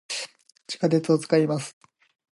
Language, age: Japanese, 19-29